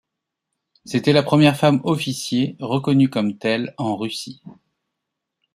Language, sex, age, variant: French, male, 40-49, Français de métropole